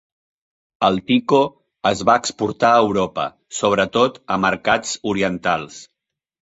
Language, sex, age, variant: Catalan, male, 40-49, Central